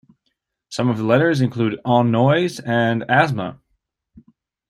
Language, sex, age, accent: English, male, 30-39, United States English